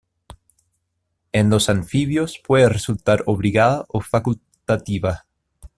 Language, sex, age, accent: Spanish, male, 30-39, Chileno: Chile, Cuyo